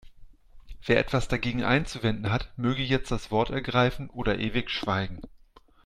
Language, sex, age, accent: German, male, 40-49, Deutschland Deutsch